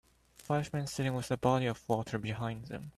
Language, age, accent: English, under 19, United States English